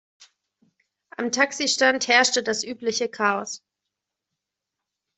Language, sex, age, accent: German, female, 30-39, Deutschland Deutsch